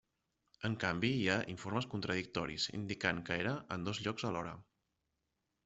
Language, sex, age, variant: Catalan, male, 30-39, Central